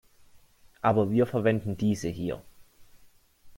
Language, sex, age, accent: German, male, 19-29, Deutschland Deutsch